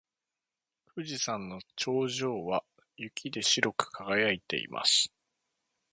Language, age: Japanese, 30-39